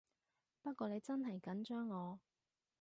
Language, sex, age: Cantonese, female, 30-39